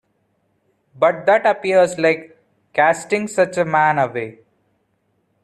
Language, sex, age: English, male, under 19